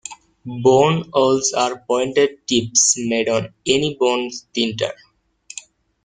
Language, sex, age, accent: English, male, 19-29, United States English